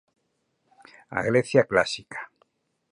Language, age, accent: Galician, 50-59, Central (gheada)